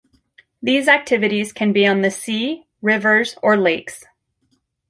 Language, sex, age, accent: English, female, 40-49, United States English